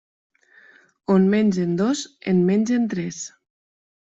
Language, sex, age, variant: Catalan, female, 30-39, Central